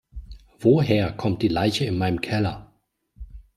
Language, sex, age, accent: German, male, 40-49, Deutschland Deutsch